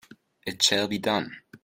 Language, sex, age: English, male, 19-29